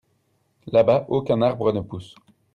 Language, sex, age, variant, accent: French, male, 30-39, Français d'Europe, Français de Belgique